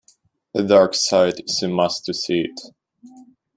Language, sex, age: English, male, under 19